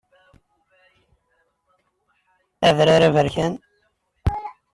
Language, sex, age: Kabyle, male, 40-49